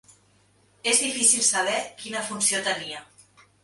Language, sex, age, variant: Catalan, female, 30-39, Central